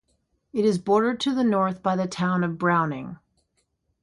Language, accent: English, United States English